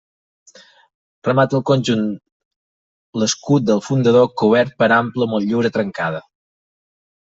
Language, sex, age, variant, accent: Catalan, male, 30-39, Balear, mallorquí